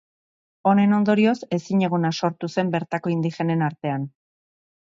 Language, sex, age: Basque, female, 40-49